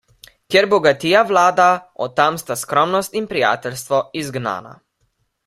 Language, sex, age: Slovenian, male, under 19